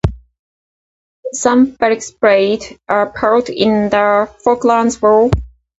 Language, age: English, 40-49